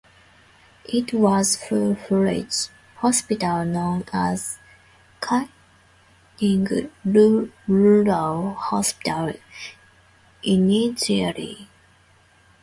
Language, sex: English, female